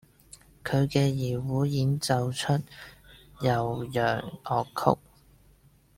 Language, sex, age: Cantonese, male, 19-29